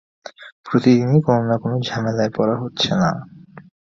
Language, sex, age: Bengali, male, 19-29